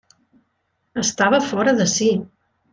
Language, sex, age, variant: Catalan, female, 50-59, Central